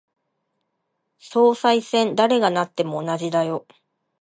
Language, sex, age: Japanese, female, 30-39